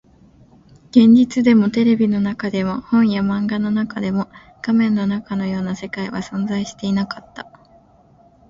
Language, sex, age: Japanese, female, 19-29